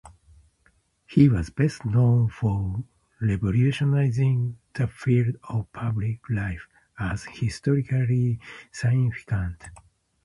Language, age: English, 50-59